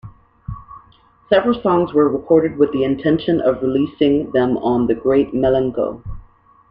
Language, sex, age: English, female, 19-29